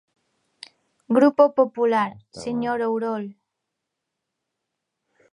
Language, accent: Galician, Normativo (estándar)